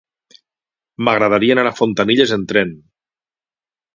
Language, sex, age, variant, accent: Catalan, male, 40-49, Valencià septentrional, valencià